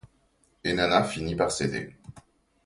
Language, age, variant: French, 19-29, Français de métropole